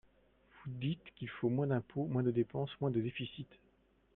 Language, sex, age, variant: French, male, 40-49, Français de métropole